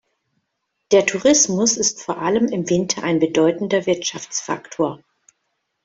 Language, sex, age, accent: German, female, 40-49, Deutschland Deutsch